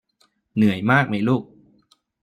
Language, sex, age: Thai, male, 19-29